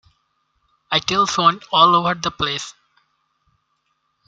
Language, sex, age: English, male, 19-29